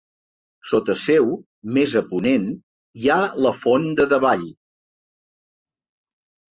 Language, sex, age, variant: Catalan, male, 60-69, Central